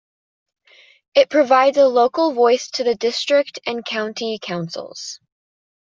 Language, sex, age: English, female, under 19